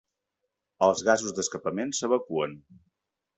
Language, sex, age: Catalan, male, 40-49